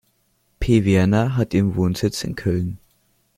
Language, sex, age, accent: German, male, 90+, Österreichisches Deutsch